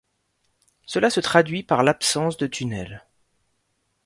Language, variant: French, Français de métropole